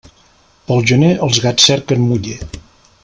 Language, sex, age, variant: Catalan, male, 50-59, Central